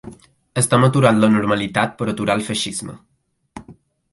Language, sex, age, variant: Catalan, male, under 19, Balear